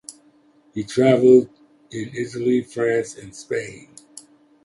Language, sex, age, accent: English, male, 80-89, United States English